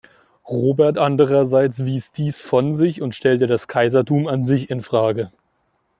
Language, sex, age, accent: German, male, 19-29, Deutschland Deutsch